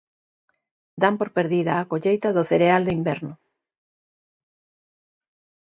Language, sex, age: Galician, female, 50-59